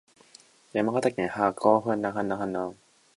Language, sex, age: Japanese, male, under 19